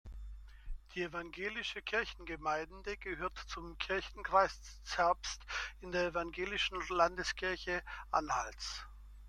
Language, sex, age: German, male, 50-59